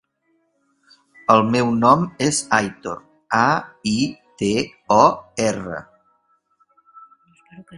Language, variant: Catalan, Septentrional